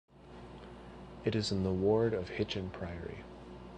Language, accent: English, United States English